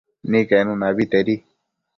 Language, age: Matsés, 19-29